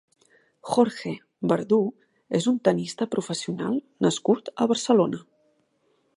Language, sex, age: Catalan, female, 40-49